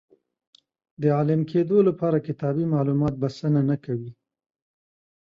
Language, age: Pashto, 30-39